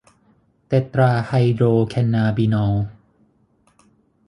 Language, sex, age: Thai, male, 40-49